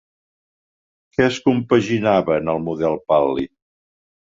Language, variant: Catalan, Central